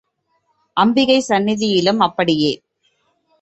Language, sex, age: Tamil, female, 30-39